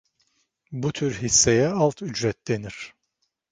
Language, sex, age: Turkish, male, 50-59